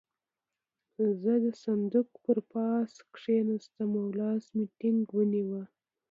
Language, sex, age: Pashto, female, 19-29